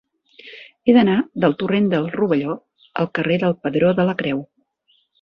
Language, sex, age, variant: Catalan, female, 60-69, Central